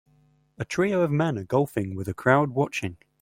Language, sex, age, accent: English, male, 19-29, England English